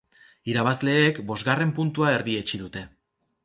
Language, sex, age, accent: Basque, male, 30-39, Erdialdekoa edo Nafarra (Gipuzkoa, Nafarroa)